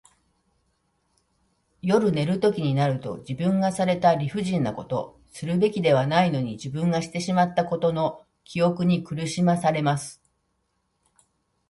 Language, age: Japanese, 60-69